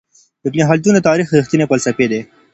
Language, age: Pashto, 19-29